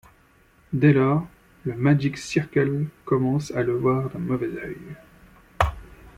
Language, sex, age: French, male, 30-39